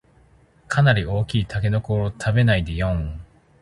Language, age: Japanese, 30-39